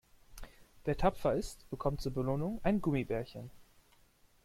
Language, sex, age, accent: German, male, 30-39, Deutschland Deutsch